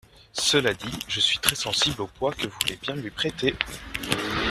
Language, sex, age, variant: French, male, 19-29, Français de métropole